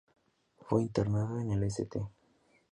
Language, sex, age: Spanish, male, 19-29